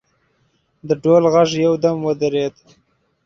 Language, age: Pashto, 19-29